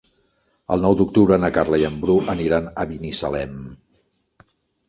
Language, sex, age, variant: Catalan, male, 40-49, Central